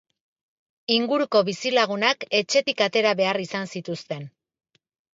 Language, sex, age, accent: Basque, female, 50-59, Erdialdekoa edo Nafarra (Gipuzkoa, Nafarroa)